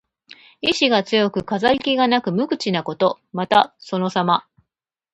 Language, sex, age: Japanese, female, 40-49